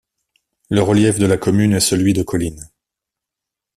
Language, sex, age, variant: French, male, 40-49, Français de métropole